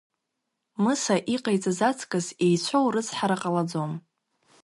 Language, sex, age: Abkhazian, female, under 19